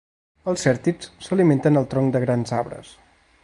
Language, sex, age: Catalan, male, 19-29